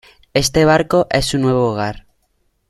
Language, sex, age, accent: Spanish, male, under 19, España: Sur peninsular (Andalucia, Extremadura, Murcia)